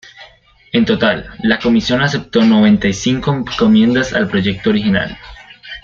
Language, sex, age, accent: Spanish, male, under 19, Andino-Pacífico: Colombia, Perú, Ecuador, oeste de Bolivia y Venezuela andina